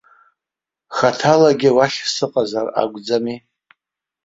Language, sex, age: Abkhazian, male, 60-69